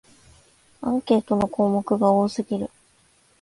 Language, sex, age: Japanese, female, 19-29